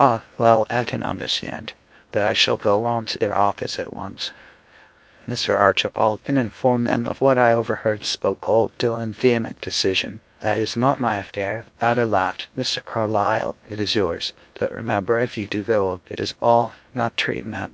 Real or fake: fake